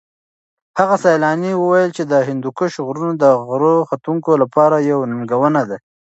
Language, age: Pashto, 19-29